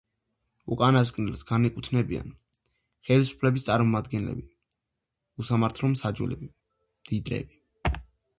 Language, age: Georgian, under 19